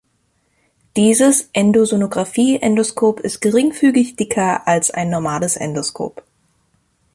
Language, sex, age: German, female, 19-29